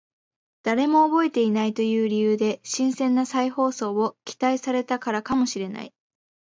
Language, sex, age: Japanese, female, 19-29